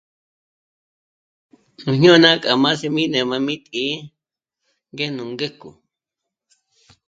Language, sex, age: Michoacán Mazahua, female, 50-59